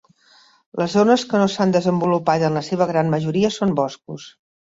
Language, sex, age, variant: Catalan, female, 60-69, Central